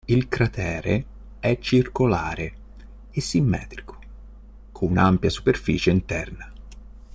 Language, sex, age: Italian, male, 30-39